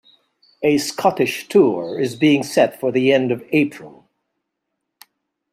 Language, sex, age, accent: English, male, 70-79, Filipino